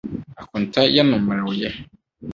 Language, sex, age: Akan, male, 30-39